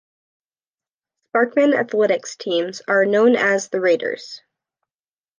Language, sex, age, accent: English, female, 19-29, United States English